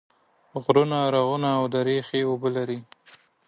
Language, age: Pashto, 19-29